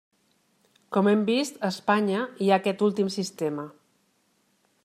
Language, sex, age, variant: Catalan, female, 40-49, Central